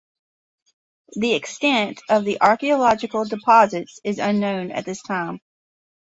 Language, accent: English, United States English